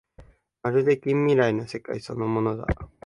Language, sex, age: Japanese, male, 19-29